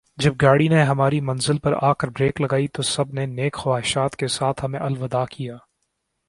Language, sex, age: Urdu, male, 19-29